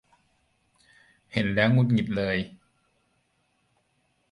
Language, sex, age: Thai, male, 40-49